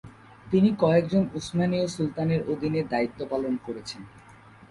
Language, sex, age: Bengali, male, 19-29